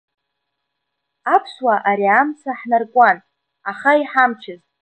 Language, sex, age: Abkhazian, female, under 19